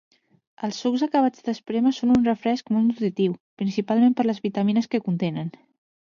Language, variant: Catalan, Central